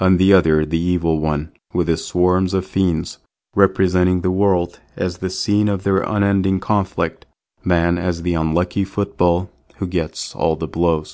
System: none